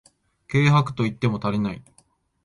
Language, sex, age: Japanese, male, 19-29